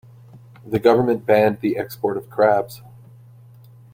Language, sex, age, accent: English, male, 30-39, Canadian English